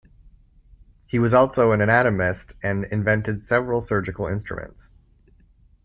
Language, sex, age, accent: English, male, 30-39, Canadian English